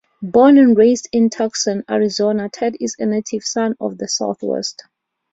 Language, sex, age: English, female, 30-39